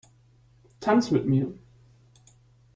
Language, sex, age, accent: German, male, under 19, Deutschland Deutsch